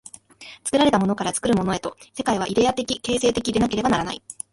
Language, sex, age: Japanese, female, 19-29